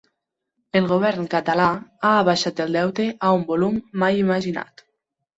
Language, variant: Catalan, Nord-Occidental